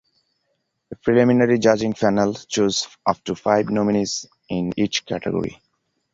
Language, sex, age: English, male, 19-29